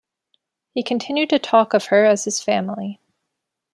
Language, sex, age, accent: English, female, 19-29, United States English